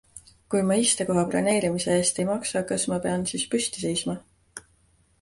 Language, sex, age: Estonian, female, 19-29